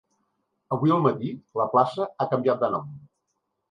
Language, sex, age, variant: Catalan, male, 60-69, Central